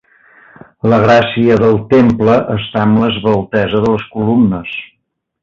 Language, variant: Catalan, Central